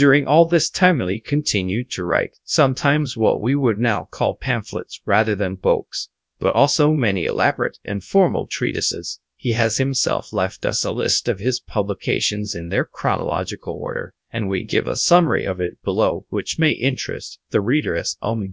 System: TTS, GradTTS